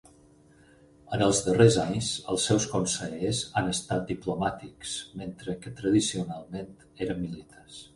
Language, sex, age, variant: Catalan, male, 60-69, Balear